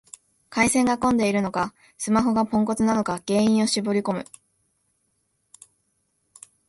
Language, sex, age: Japanese, female, 19-29